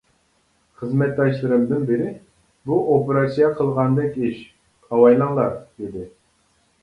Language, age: Uyghur, 40-49